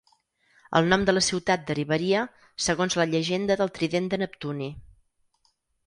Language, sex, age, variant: Catalan, female, 50-59, Central